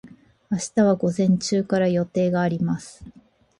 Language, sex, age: Japanese, female, 40-49